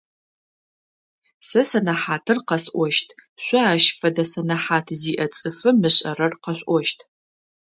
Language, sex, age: Adyghe, female, 30-39